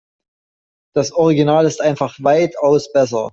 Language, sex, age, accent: German, male, 30-39, Deutschland Deutsch